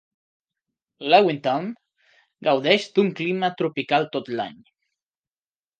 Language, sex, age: Catalan, male, 30-39